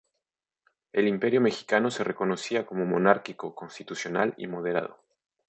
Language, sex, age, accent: Spanish, male, 30-39, México